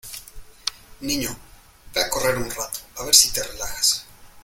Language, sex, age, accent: Spanish, male, 19-29, México